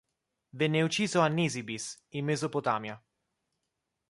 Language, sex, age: Italian, male, 19-29